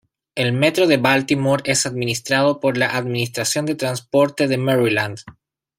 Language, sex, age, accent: Spanish, male, 40-49, Chileno: Chile, Cuyo